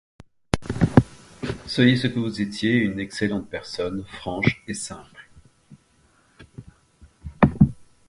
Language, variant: French, Français de métropole